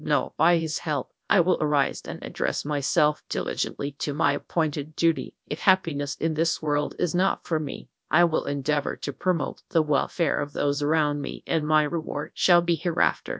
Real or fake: fake